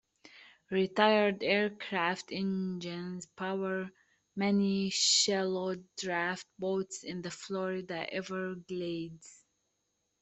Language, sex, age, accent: English, female, 19-29, United States English